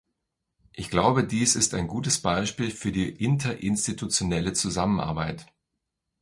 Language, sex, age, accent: German, male, 50-59, Deutschland Deutsch